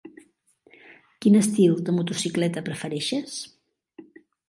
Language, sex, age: Catalan, female, 60-69